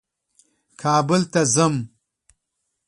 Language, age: Pashto, 40-49